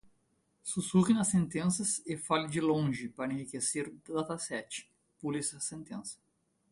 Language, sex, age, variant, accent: Portuguese, male, 30-39, Portuguese (Brasil), Gaucho